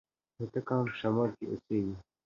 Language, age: Pashto, under 19